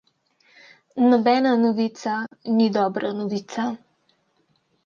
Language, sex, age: Slovenian, female, 19-29